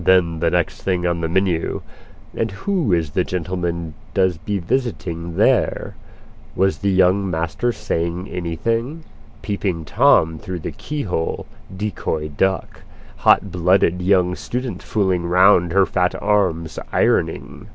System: none